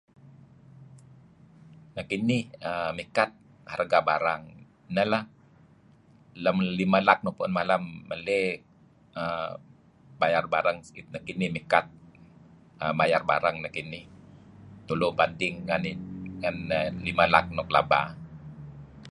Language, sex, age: Kelabit, male, 50-59